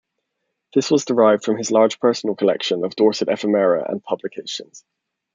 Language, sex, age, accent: English, male, 19-29, England English